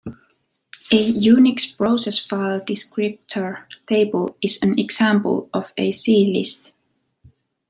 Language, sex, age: English, female, 19-29